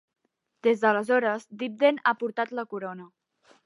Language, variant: Catalan, Central